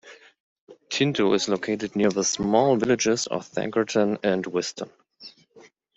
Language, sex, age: English, male, 30-39